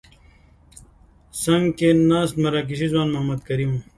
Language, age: Pashto, 19-29